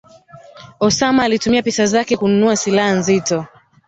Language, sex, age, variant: Swahili, female, 19-29, Kiswahili Sanifu (EA)